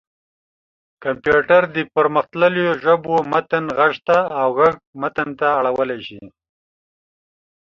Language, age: Pashto, 40-49